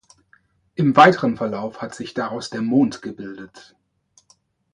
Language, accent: German, Deutschland Deutsch